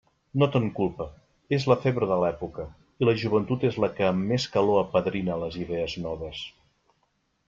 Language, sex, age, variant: Catalan, male, 40-49, Central